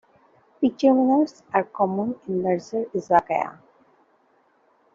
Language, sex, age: English, female, 19-29